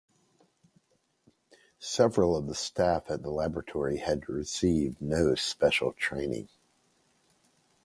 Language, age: English, 50-59